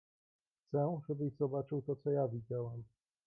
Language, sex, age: Polish, male, 19-29